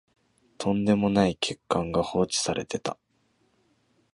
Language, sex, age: Japanese, male, 19-29